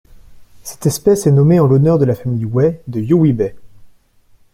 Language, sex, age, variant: French, male, 19-29, Français de métropole